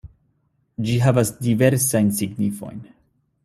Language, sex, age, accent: Esperanto, male, 19-29, Internacia